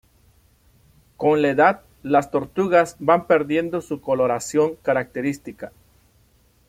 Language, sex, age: Spanish, male, 40-49